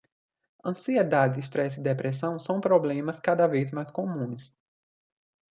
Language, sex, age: Portuguese, male, 19-29